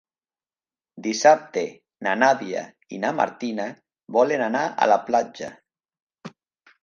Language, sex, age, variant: Catalan, male, 40-49, Nord-Occidental